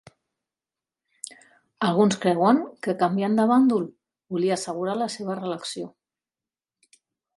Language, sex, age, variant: Catalan, female, 40-49, Central